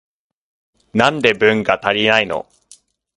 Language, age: Japanese, 19-29